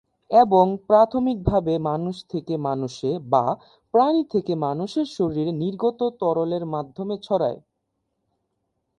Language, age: Bengali, 19-29